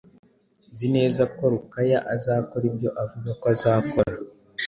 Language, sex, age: Kinyarwanda, male, 19-29